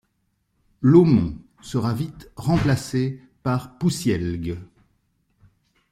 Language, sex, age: French, male, 50-59